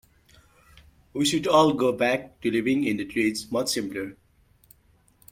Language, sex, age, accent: English, male, 19-29, India and South Asia (India, Pakistan, Sri Lanka)